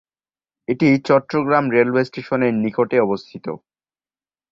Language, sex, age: Bengali, male, under 19